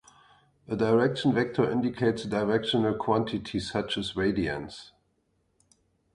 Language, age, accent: English, 60-69, England English